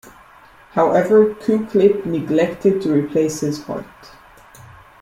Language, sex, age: English, female, under 19